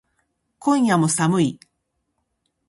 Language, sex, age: Japanese, female, 50-59